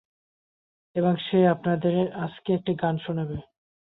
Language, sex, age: Bengali, male, 19-29